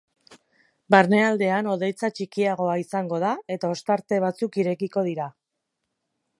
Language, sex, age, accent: Basque, female, 40-49, Erdialdekoa edo Nafarra (Gipuzkoa, Nafarroa)